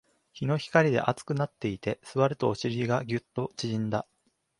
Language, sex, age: Japanese, male, 19-29